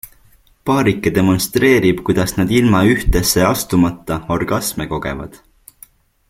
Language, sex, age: Estonian, male, 19-29